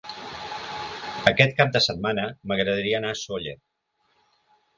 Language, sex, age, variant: Catalan, male, 50-59, Central